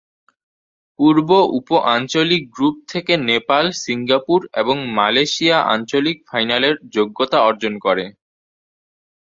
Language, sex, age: Bengali, male, under 19